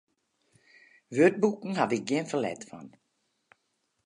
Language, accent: Western Frisian, Klaaifrysk